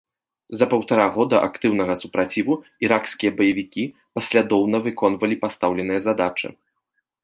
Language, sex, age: Belarusian, male, 19-29